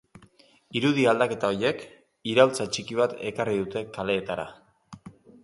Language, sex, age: Basque, male, 40-49